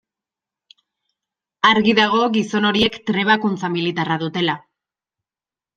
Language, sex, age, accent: Basque, female, 19-29, Erdialdekoa edo Nafarra (Gipuzkoa, Nafarroa)